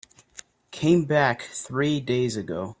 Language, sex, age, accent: English, male, 19-29, United States English